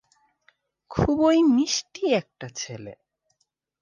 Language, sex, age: Bengali, male, 19-29